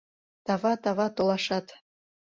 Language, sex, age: Mari, female, 30-39